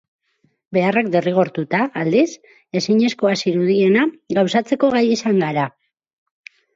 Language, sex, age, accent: Basque, female, 40-49, Mendebalekoa (Araba, Bizkaia, Gipuzkoako mendebaleko herri batzuk)